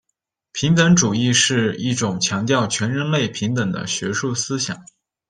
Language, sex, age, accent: Chinese, male, 19-29, 出生地：山西省